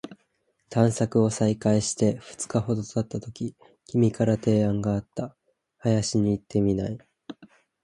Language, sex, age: Japanese, male, 19-29